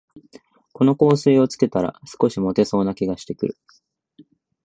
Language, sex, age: Japanese, male, 19-29